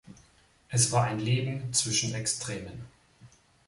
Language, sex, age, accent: German, male, 30-39, Deutschland Deutsch